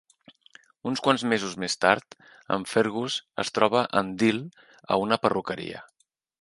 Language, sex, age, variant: Catalan, male, 40-49, Central